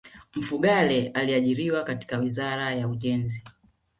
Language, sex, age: Swahili, female, 40-49